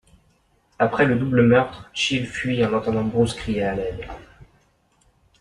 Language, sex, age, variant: French, male, 30-39, Français de métropole